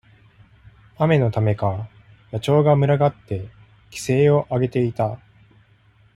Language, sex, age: Japanese, male, 30-39